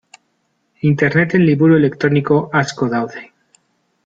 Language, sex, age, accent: Basque, male, 30-39, Mendebalekoa (Araba, Bizkaia, Gipuzkoako mendebaleko herri batzuk)